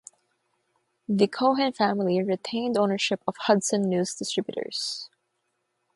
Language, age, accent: English, 19-29, United States English; Filipino